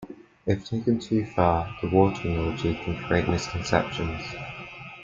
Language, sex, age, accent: English, male, under 19, England English